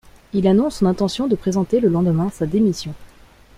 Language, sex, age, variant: French, female, 19-29, Français de métropole